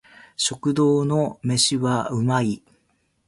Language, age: Japanese, 50-59